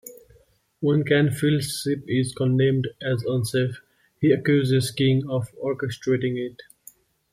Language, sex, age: English, male, 19-29